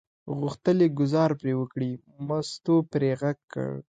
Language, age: Pashto, 19-29